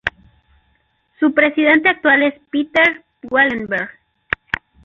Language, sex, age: Spanish, female, 50-59